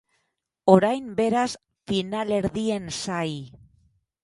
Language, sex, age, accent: Basque, female, 50-59, Mendebalekoa (Araba, Bizkaia, Gipuzkoako mendebaleko herri batzuk)